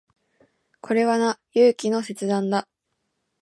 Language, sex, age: Japanese, female, 19-29